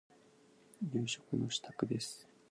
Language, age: Japanese, under 19